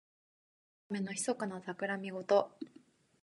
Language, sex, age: Japanese, female, 19-29